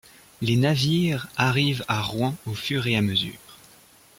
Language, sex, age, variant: French, male, 19-29, Français de métropole